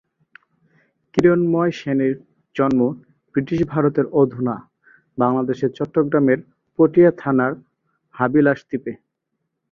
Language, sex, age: Bengali, male, 19-29